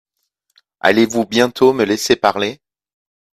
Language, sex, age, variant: French, male, 40-49, Français de métropole